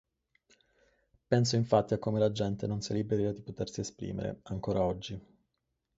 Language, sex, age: Italian, male, 19-29